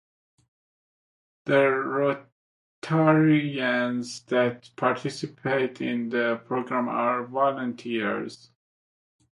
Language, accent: English, United States English